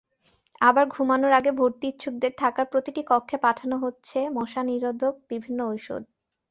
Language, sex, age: Bengali, female, 19-29